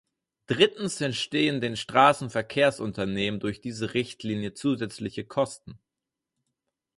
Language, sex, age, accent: German, male, 19-29, Deutschland Deutsch